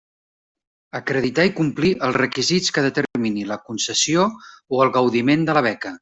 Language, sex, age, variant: Catalan, male, 50-59, Central